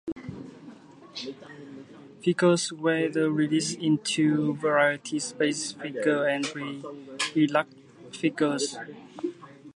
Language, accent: English, United States English